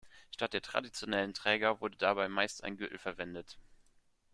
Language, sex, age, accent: German, male, 19-29, Deutschland Deutsch